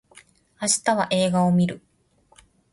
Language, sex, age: Japanese, female, 30-39